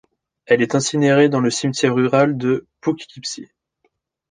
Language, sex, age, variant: French, male, 19-29, Français de métropole